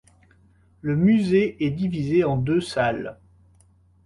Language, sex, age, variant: French, male, 30-39, Français de métropole